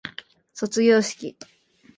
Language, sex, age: Japanese, female, 19-29